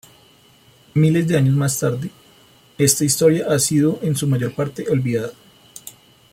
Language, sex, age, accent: Spanish, male, 30-39, Andino-Pacífico: Colombia, Perú, Ecuador, oeste de Bolivia y Venezuela andina